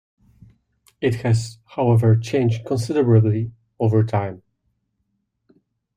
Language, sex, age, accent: English, male, 30-39, United States English